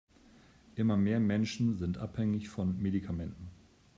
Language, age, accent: German, 50-59, Deutschland Deutsch